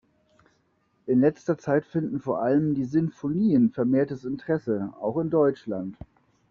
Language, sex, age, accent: German, male, 30-39, Deutschland Deutsch